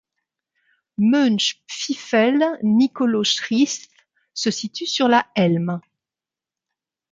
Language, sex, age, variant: French, female, 50-59, Français de métropole